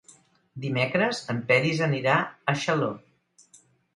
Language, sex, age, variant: Catalan, female, 60-69, Central